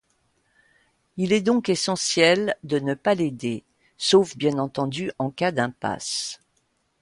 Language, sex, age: French, female, 60-69